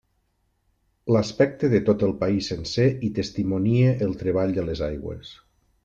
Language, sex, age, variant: Catalan, male, 40-49, Nord-Occidental